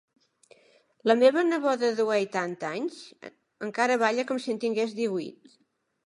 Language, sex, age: Catalan, female, 70-79